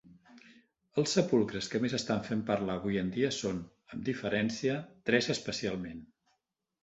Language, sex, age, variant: Catalan, male, 60-69, Central